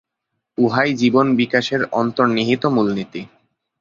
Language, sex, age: Bengali, male, 19-29